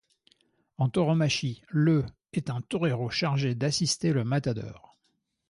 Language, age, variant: French, 50-59, Français de métropole